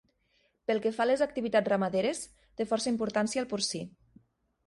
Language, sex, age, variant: Catalan, female, 30-39, Nord-Occidental